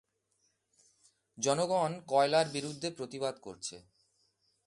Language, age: Bengali, 40-49